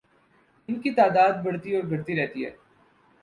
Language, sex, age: Urdu, male, 19-29